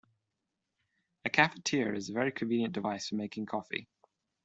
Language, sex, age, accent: English, male, 19-29, Southern African (South Africa, Zimbabwe, Namibia)